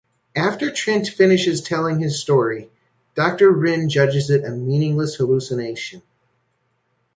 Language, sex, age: English, male, 40-49